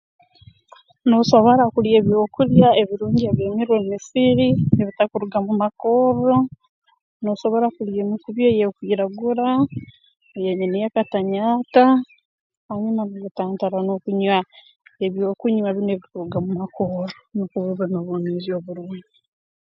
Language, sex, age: Tooro, female, 19-29